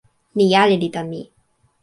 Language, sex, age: Toki Pona, female, 19-29